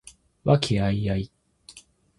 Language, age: Japanese, 19-29